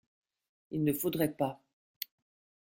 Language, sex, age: French, female, 50-59